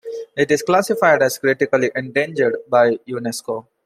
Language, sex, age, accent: English, male, 19-29, India and South Asia (India, Pakistan, Sri Lanka)